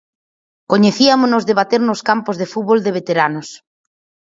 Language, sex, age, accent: Galician, female, 30-39, Atlántico (seseo e gheada)